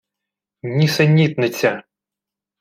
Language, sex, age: Ukrainian, male, 30-39